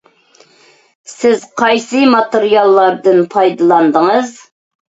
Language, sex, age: Uyghur, female, 19-29